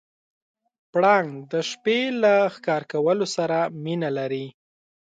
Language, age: Pashto, 19-29